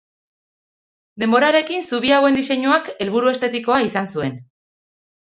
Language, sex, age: Basque, female, 30-39